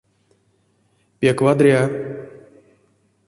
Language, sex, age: Erzya, male, 30-39